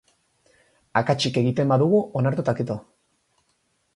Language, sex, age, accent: Basque, male, 19-29, Erdialdekoa edo Nafarra (Gipuzkoa, Nafarroa)